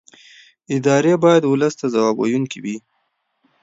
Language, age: Pashto, 19-29